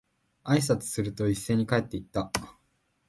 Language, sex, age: Japanese, male, 19-29